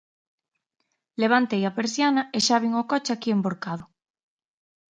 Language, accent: Galician, Atlántico (seseo e gheada)